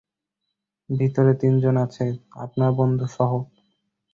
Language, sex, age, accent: Bengali, male, under 19, শুদ্ধ